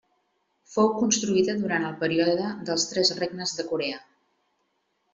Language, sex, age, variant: Catalan, female, 40-49, Central